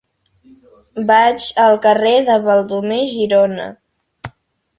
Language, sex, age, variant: Catalan, female, under 19, Central